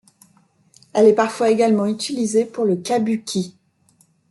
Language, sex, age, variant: French, female, 50-59, Français de métropole